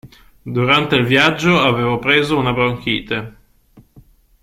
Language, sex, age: Italian, male, 30-39